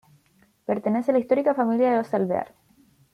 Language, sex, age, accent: Spanish, female, under 19, Chileno: Chile, Cuyo